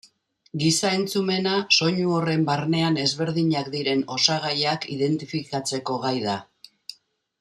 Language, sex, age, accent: Basque, female, 60-69, Mendebalekoa (Araba, Bizkaia, Gipuzkoako mendebaleko herri batzuk)